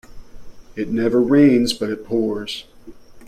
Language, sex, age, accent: English, male, 40-49, United States English